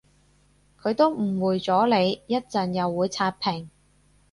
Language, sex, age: Cantonese, female, 19-29